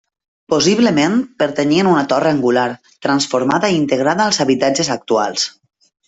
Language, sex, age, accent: Catalan, female, 30-39, valencià